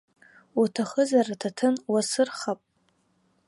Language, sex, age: Abkhazian, female, 19-29